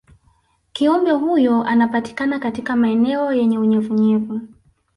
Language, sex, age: Swahili, female, 19-29